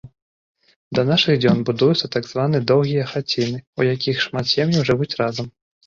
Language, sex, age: Belarusian, male, 19-29